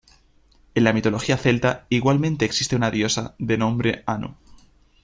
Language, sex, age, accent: Spanish, male, under 19, España: Norte peninsular (Asturias, Castilla y León, Cantabria, País Vasco, Navarra, Aragón, La Rioja, Guadalajara, Cuenca)